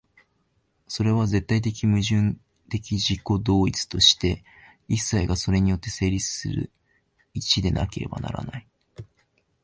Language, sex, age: Japanese, male, 19-29